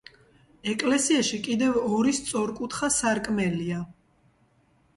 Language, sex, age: Georgian, female, 30-39